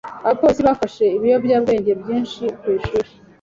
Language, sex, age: Kinyarwanda, female, 40-49